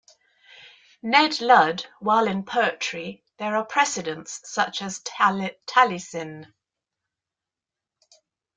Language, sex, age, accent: English, female, 60-69, England English